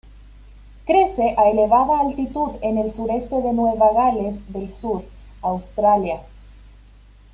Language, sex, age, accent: Spanish, female, 30-39, Andino-Pacífico: Colombia, Perú, Ecuador, oeste de Bolivia y Venezuela andina